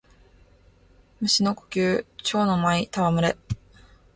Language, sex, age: Japanese, female, 19-29